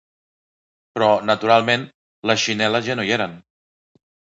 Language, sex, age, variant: Catalan, male, 40-49, Central